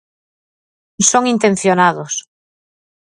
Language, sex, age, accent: Galician, female, 40-49, Normativo (estándar)